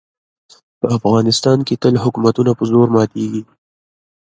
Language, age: Pashto, 19-29